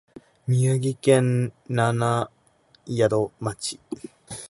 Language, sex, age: Japanese, male, 19-29